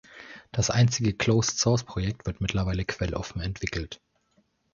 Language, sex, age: German, male, 19-29